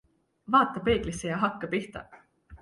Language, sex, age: Estonian, female, 19-29